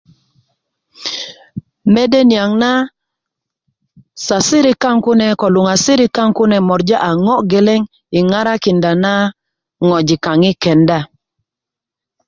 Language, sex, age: Kuku, female, 40-49